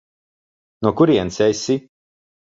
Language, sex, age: Latvian, male, 30-39